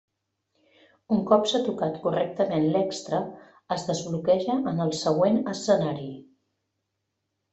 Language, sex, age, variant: Catalan, female, 40-49, Central